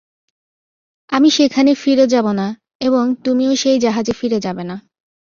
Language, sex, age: Bengali, female, 19-29